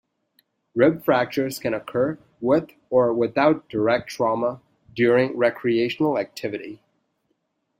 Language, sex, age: English, male, 19-29